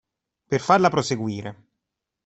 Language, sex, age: Italian, male, 30-39